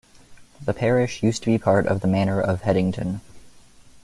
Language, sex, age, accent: English, male, 19-29, Canadian English